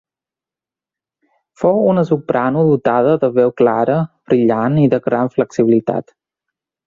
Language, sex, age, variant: Catalan, male, 30-39, Central